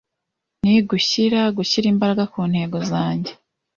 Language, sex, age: Kinyarwanda, female, 19-29